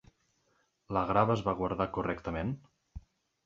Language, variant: Catalan, Nord-Occidental